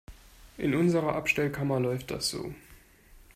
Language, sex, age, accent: German, male, 19-29, Deutschland Deutsch